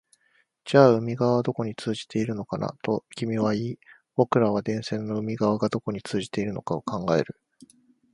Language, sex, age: Japanese, male, 19-29